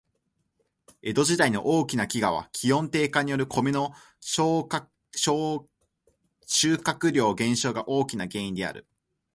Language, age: Japanese, 19-29